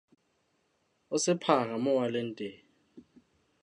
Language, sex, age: Southern Sotho, male, 30-39